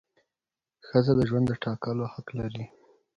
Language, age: Pashto, under 19